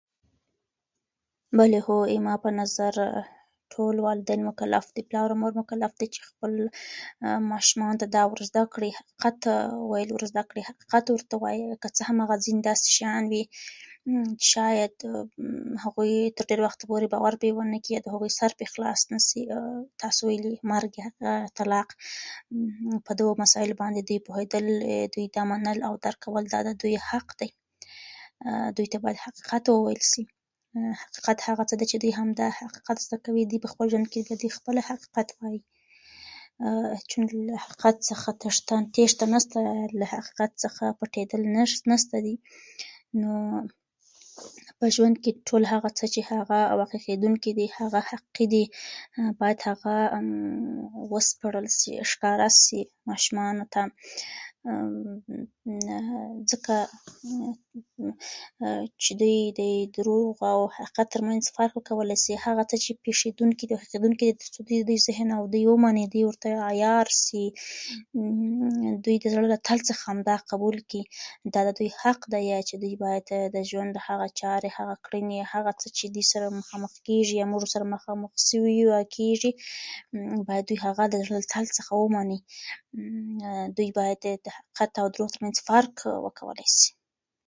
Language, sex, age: Pashto, female, 19-29